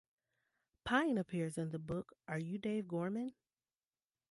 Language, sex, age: English, female, 30-39